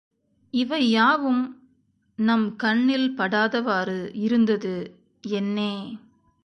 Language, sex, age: Tamil, female, 40-49